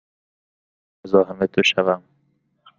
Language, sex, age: Persian, male, 19-29